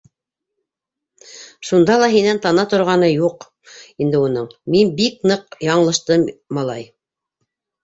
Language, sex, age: Bashkir, female, 60-69